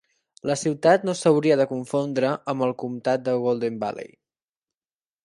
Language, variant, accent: Catalan, Central, gironí